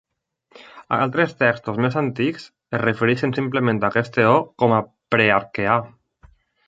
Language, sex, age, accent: Catalan, male, 19-29, valencià